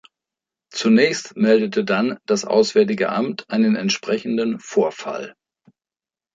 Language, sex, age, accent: German, male, 60-69, Deutschland Deutsch